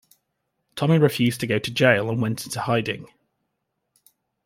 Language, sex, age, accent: English, male, 19-29, England English